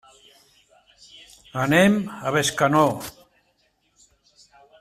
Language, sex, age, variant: Catalan, male, 70-79, Central